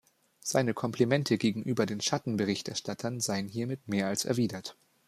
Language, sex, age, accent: German, male, 19-29, Deutschland Deutsch